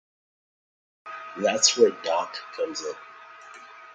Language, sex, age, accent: English, male, under 19, United States English